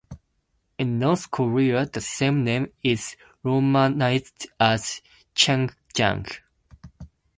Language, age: English, 19-29